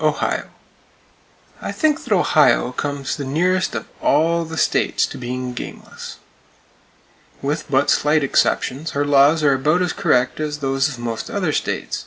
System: none